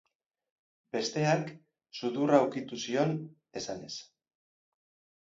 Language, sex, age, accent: Basque, male, 50-59, Erdialdekoa edo Nafarra (Gipuzkoa, Nafarroa)